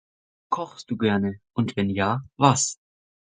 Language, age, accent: German, under 19, Deutschland Deutsch